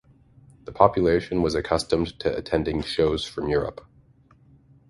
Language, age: English, 40-49